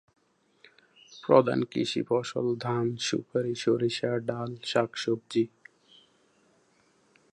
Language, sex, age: Bengali, male, 19-29